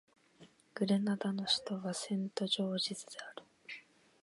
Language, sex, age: Japanese, female, under 19